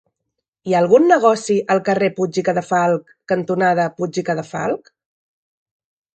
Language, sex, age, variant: Catalan, female, 40-49, Central